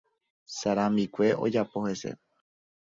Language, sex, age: Guarani, male, 19-29